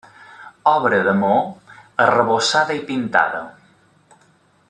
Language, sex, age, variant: Catalan, male, 30-39, Balear